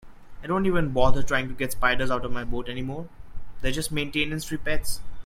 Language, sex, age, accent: English, male, 19-29, India and South Asia (India, Pakistan, Sri Lanka)